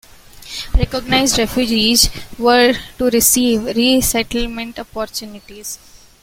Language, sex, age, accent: English, female, 19-29, India and South Asia (India, Pakistan, Sri Lanka)